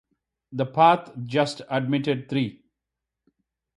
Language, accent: English, India and South Asia (India, Pakistan, Sri Lanka)